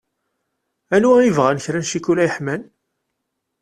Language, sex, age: Kabyle, male, 30-39